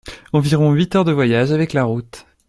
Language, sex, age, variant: French, male, 19-29, Français de métropole